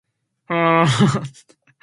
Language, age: English, 19-29